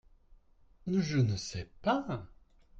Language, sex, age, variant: French, male, 30-39, Français de métropole